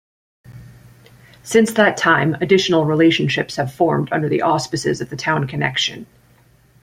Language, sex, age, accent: English, female, 19-29, United States English